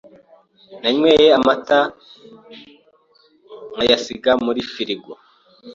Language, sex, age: Kinyarwanda, male, 19-29